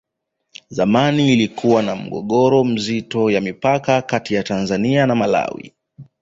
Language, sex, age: Swahili, male, 19-29